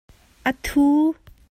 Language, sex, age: Hakha Chin, female, 19-29